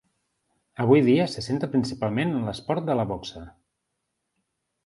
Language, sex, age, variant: Catalan, male, 40-49, Central